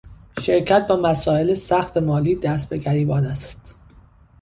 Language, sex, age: Persian, male, 30-39